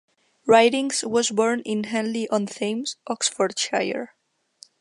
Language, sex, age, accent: English, female, under 19, United States English